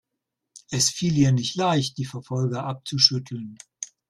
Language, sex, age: German, male, 60-69